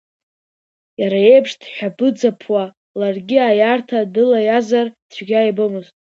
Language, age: Abkhazian, under 19